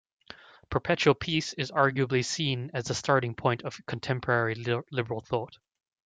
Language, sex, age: English, male, 19-29